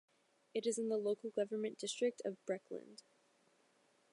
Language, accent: English, United States English